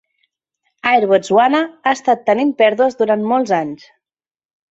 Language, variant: Catalan, Central